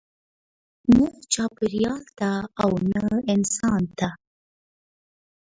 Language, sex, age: Pashto, female, 19-29